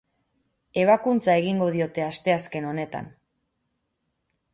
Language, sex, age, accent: Basque, female, 30-39, Erdialdekoa edo Nafarra (Gipuzkoa, Nafarroa)